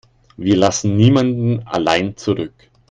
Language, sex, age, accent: German, male, 50-59, Deutschland Deutsch